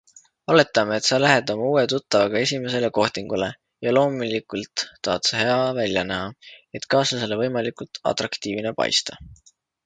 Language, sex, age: Estonian, male, 19-29